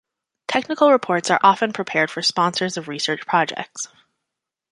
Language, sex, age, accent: English, female, 30-39, Canadian English